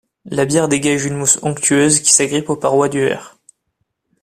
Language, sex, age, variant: French, male, 19-29, Français de métropole